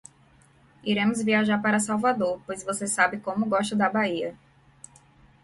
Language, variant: Portuguese, Portuguese (Brasil)